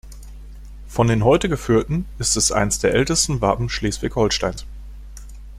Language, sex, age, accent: German, male, 40-49, Deutschland Deutsch